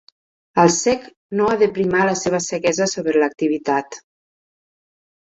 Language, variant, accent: Catalan, Nord-Occidental, Tortosí